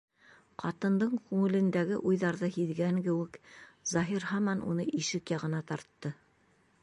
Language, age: Bashkir, 60-69